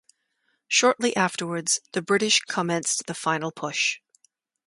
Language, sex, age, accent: English, female, 50-59, United States English